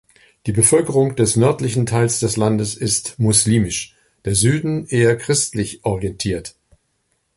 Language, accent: German, Deutschland Deutsch